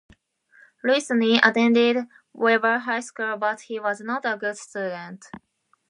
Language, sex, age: English, female, 19-29